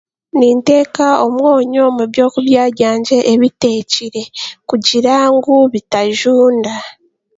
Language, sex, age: Chiga, female, 19-29